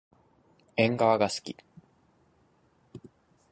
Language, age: Japanese, 19-29